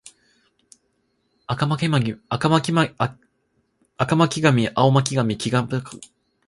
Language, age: Japanese, 19-29